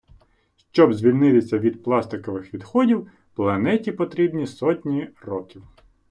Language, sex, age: Ukrainian, male, 30-39